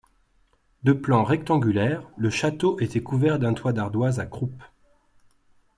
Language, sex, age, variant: French, male, 40-49, Français de métropole